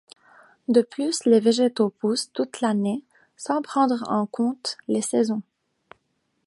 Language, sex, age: French, female, 19-29